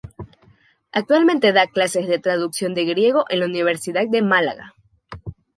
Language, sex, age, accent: Spanish, female, 19-29, Andino-Pacífico: Colombia, Perú, Ecuador, oeste de Bolivia y Venezuela andina